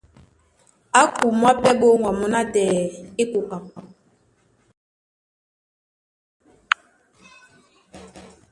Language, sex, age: Duala, female, 19-29